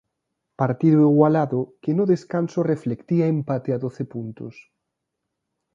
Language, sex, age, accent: Galician, male, 19-29, Atlántico (seseo e gheada)